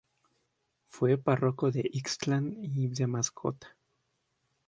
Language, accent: Spanish, México